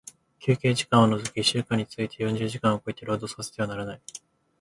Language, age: Japanese, 19-29